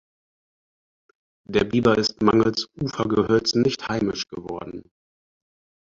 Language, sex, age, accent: German, male, 30-39, Deutschland Deutsch